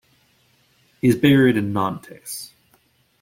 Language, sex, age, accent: English, male, 19-29, United States English